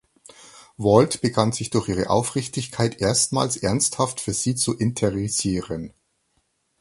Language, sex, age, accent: German, male, 50-59, Deutschland Deutsch